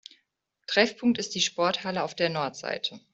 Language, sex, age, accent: German, female, 30-39, Deutschland Deutsch